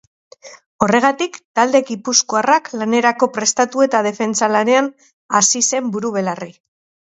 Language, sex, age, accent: Basque, female, 40-49, Mendebalekoa (Araba, Bizkaia, Gipuzkoako mendebaleko herri batzuk)